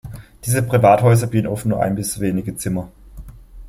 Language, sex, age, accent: German, male, 19-29, Deutschland Deutsch